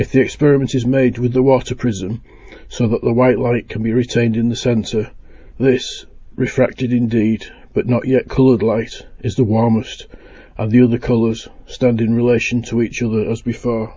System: none